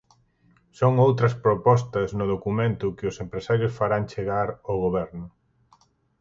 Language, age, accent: Galician, 40-49, Oriental (común en zona oriental)